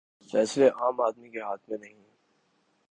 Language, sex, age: Urdu, male, 19-29